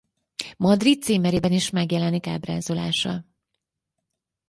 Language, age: Hungarian, 50-59